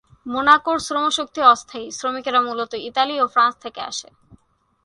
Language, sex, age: Bengali, female, 19-29